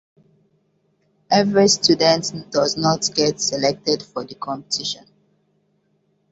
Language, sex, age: English, female, 19-29